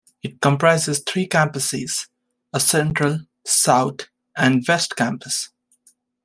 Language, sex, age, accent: English, male, 19-29, United States English